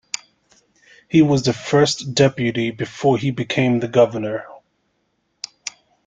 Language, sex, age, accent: English, male, 30-39, United States English